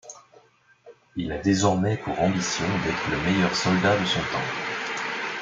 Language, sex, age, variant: French, male, 30-39, Français de métropole